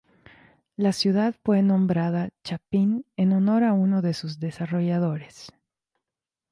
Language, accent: Spanish, México; Andino-Pacífico: Colombia, Perú, Ecuador, oeste de Bolivia y Venezuela andina